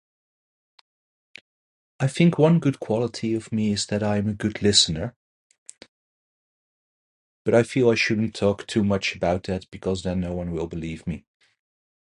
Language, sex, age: English, male, 30-39